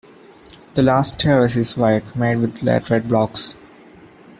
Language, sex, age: English, male, 19-29